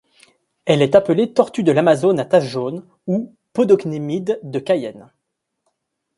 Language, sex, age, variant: French, male, 30-39, Français de métropole